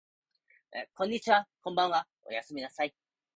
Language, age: Japanese, 19-29